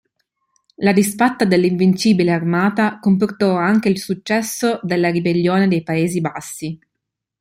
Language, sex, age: Italian, female, 30-39